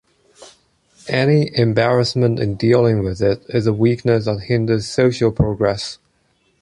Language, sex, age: English, male, 19-29